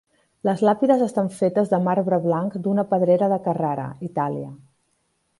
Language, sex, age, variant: Catalan, female, 40-49, Central